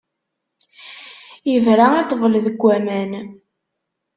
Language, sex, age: Kabyle, female, 19-29